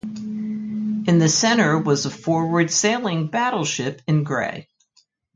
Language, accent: English, United States English